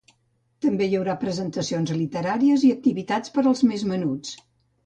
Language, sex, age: Catalan, female, 70-79